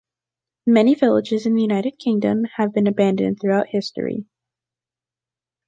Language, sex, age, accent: English, female, under 19, United States English